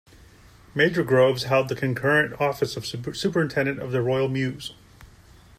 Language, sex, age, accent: English, male, 40-49, United States English